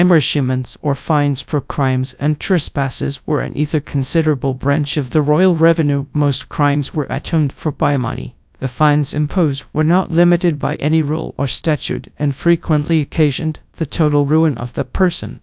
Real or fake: fake